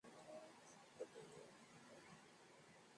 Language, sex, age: Swahili, female, 19-29